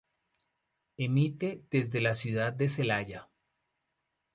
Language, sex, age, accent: Spanish, male, 50-59, Andino-Pacífico: Colombia, Perú, Ecuador, oeste de Bolivia y Venezuela andina